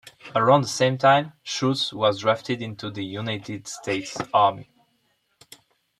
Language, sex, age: English, male, 19-29